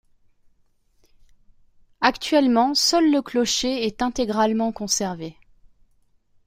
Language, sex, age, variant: French, female, 30-39, Français de métropole